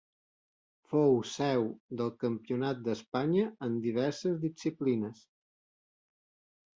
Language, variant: Catalan, Balear